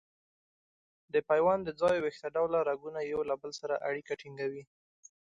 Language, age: Pashto, 19-29